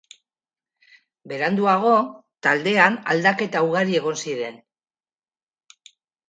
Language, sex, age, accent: Basque, female, 50-59, Mendebalekoa (Araba, Bizkaia, Gipuzkoako mendebaleko herri batzuk)